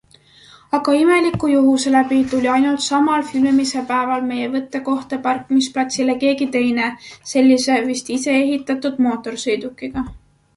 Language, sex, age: Estonian, male, 19-29